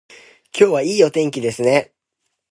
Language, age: Japanese, under 19